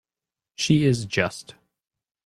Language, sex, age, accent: English, male, 30-39, United States English